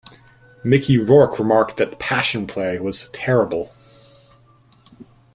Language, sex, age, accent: English, male, 40-49, Canadian English